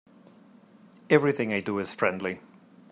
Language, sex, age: English, male, 30-39